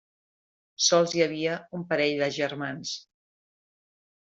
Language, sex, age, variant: Catalan, female, 40-49, Central